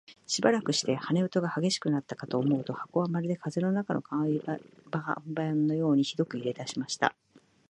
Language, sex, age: Japanese, female, 50-59